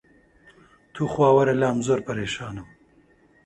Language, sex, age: Central Kurdish, male, 30-39